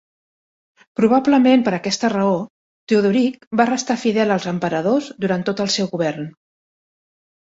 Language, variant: Catalan, Central